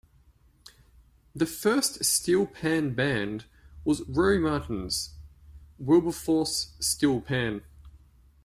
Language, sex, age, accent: English, male, 30-39, Australian English